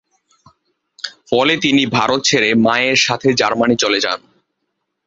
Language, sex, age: Bengali, male, 19-29